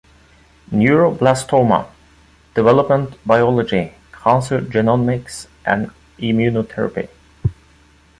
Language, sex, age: English, male, 30-39